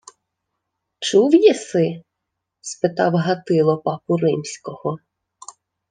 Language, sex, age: Ukrainian, female, 30-39